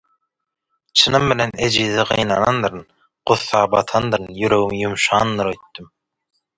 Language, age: Turkmen, 19-29